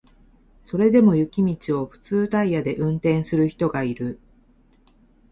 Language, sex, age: Japanese, female, 50-59